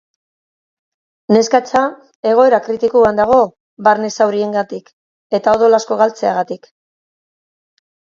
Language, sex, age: Basque, female, 50-59